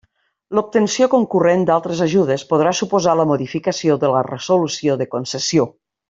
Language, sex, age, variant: Catalan, female, 50-59, Nord-Occidental